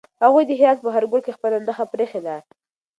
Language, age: Pashto, 19-29